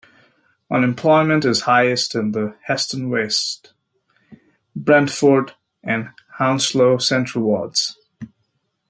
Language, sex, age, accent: English, male, 30-39, United States English